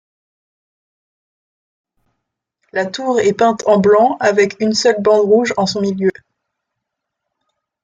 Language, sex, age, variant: French, female, 19-29, Français de métropole